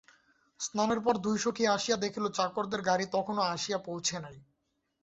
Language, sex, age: Bengali, male, 19-29